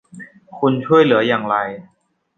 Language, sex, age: Thai, male, under 19